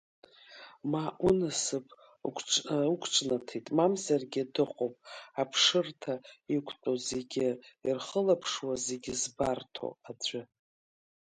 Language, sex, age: Abkhazian, female, 50-59